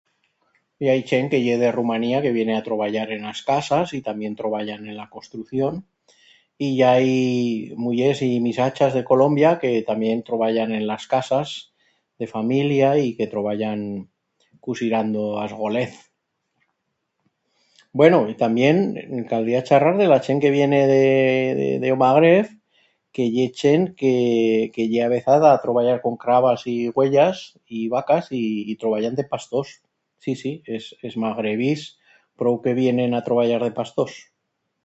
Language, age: Aragonese, 60-69